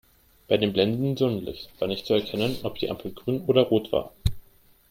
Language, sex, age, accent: German, male, under 19, Deutschland Deutsch